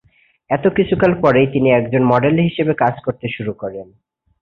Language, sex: Bengali, male